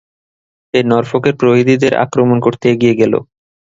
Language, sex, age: Bengali, male, 19-29